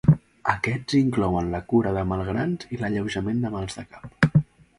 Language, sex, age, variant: Catalan, male, 19-29, Central